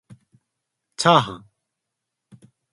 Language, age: Japanese, 19-29